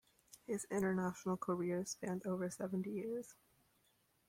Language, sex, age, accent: English, male, under 19, United States English